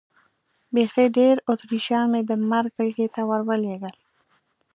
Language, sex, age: Pashto, female, 19-29